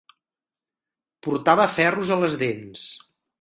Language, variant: Catalan, Central